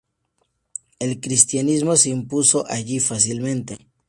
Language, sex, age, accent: Spanish, male, 19-29, México